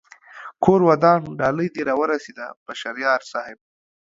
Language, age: Pashto, 19-29